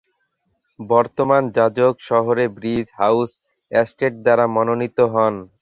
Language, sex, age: Bengali, male, 19-29